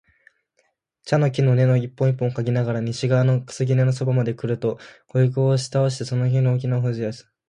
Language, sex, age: Japanese, male, 19-29